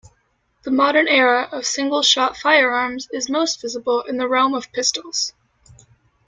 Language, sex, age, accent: English, female, 19-29, United States English